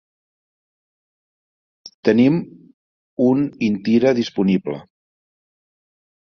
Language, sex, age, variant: Catalan, male, 50-59, Central